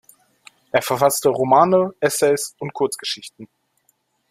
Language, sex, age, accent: German, male, 30-39, Deutschland Deutsch